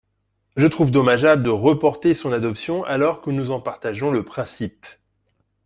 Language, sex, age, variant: French, male, 40-49, Français de métropole